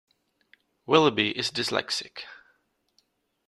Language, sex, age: English, male, 19-29